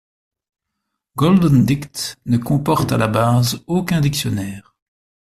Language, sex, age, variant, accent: French, male, 50-59, Français d'Europe, Français de Belgique